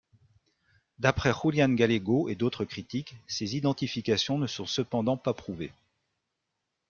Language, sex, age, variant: French, male, 40-49, Français de métropole